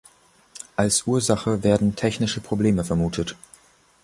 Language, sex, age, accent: German, male, under 19, Deutschland Deutsch